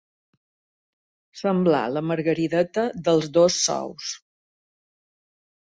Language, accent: Catalan, mallorquí